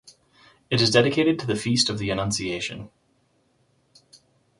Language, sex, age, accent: English, male, 30-39, United States English